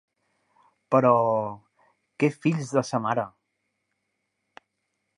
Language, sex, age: Catalan, male, 40-49